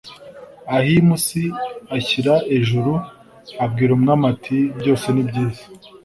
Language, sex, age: Kinyarwanda, male, 19-29